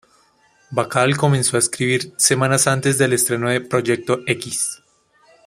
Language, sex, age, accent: Spanish, male, 19-29, América central